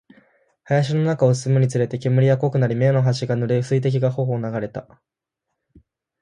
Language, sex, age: Japanese, male, 19-29